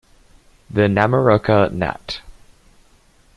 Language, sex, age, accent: English, male, 19-29, Australian English